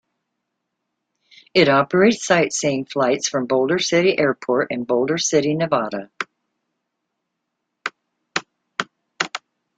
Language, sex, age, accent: English, female, 60-69, United States English